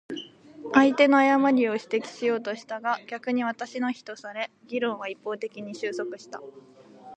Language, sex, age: Japanese, female, 19-29